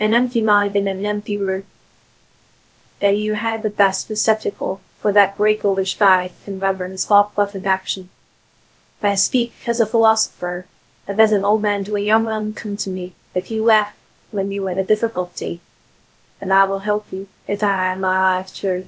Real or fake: fake